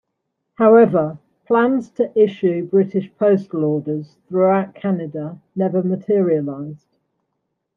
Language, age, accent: English, 60-69, Welsh English